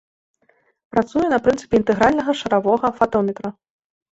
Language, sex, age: Belarusian, female, 19-29